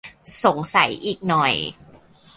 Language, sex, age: Thai, male, under 19